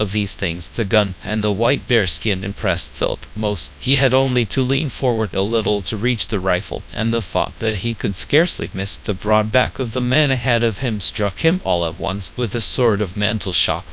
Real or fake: fake